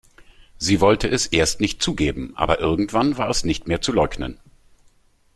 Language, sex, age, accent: German, male, 50-59, Deutschland Deutsch